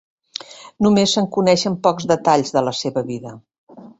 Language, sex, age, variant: Catalan, female, 50-59, Central